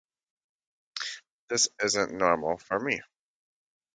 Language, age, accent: English, 19-29, United States English